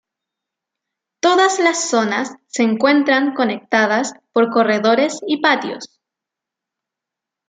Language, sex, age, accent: Spanish, female, under 19, Chileno: Chile, Cuyo